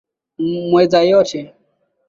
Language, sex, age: Swahili, male, 19-29